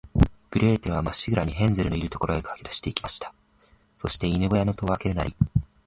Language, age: Japanese, 19-29